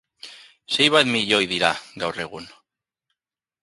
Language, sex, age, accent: Basque, male, 30-39, Mendebalekoa (Araba, Bizkaia, Gipuzkoako mendebaleko herri batzuk)